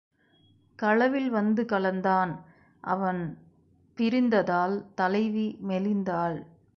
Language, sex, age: Tamil, female, 40-49